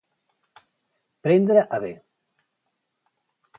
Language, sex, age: Catalan, male, 50-59